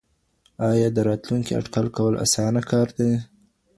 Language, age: Pashto, 19-29